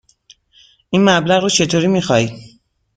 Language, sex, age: Persian, male, 19-29